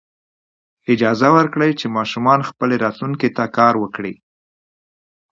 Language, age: Pashto, 50-59